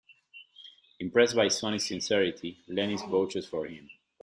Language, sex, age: English, male, 30-39